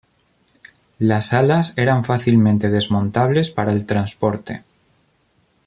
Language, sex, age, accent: Spanish, male, 19-29, España: Centro-Sur peninsular (Madrid, Toledo, Castilla-La Mancha)